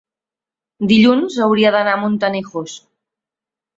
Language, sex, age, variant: Catalan, female, 40-49, Central